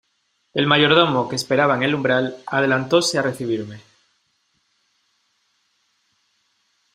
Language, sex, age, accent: Spanish, male, 19-29, España: Norte peninsular (Asturias, Castilla y León, Cantabria, País Vasco, Navarra, Aragón, La Rioja, Guadalajara, Cuenca)